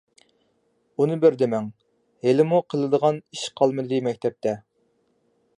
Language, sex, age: Uyghur, male, 30-39